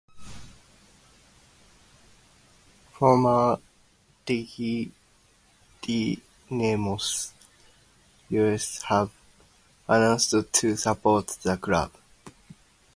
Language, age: English, 19-29